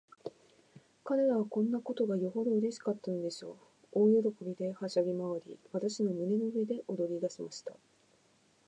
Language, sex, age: Japanese, female, 19-29